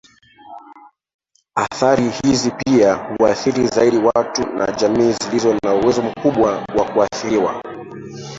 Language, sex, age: Swahili, male, 30-39